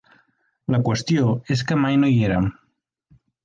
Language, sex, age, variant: Catalan, male, 19-29, Central